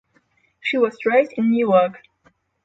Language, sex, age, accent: English, female, 19-29, Slavic; polish